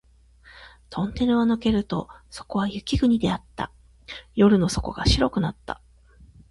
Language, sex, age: Japanese, female, 40-49